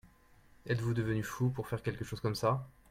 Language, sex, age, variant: French, male, 30-39, Français de métropole